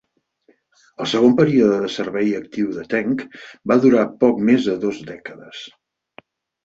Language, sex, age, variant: Catalan, male, 60-69, Central